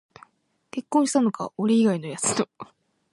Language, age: Japanese, 19-29